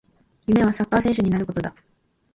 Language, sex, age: Japanese, female, 19-29